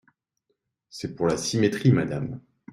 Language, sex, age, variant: French, male, 40-49, Français de métropole